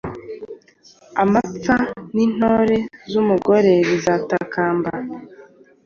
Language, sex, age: Kinyarwanda, female, 19-29